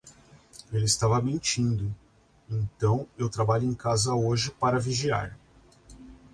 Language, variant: Portuguese, Portuguese (Brasil)